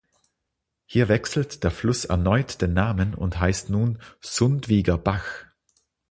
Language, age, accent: German, 40-49, Österreichisches Deutsch